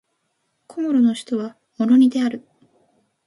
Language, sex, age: Japanese, female, under 19